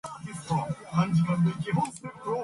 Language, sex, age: English, female, 19-29